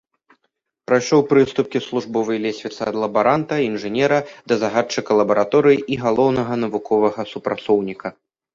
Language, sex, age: Belarusian, male, under 19